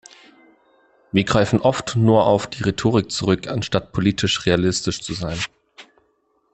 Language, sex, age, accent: German, male, 19-29, Deutschland Deutsch